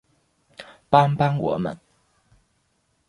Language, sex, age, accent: Chinese, male, 19-29, 出生地：福建省